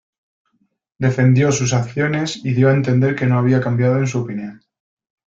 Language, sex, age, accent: Spanish, male, 19-29, España: Centro-Sur peninsular (Madrid, Toledo, Castilla-La Mancha)